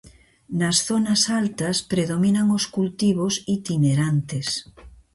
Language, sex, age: Galician, female, 60-69